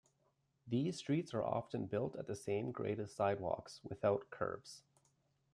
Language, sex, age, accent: English, male, 19-29, Canadian English